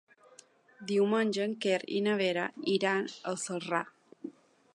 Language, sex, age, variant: Catalan, female, 30-39, Balear